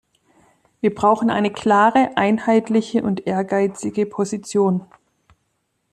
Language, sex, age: German, female, 40-49